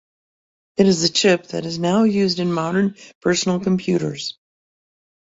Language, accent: English, United States English